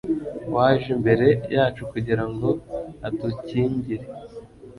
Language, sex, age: Kinyarwanda, male, 19-29